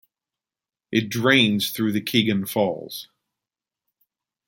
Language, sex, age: English, male, 50-59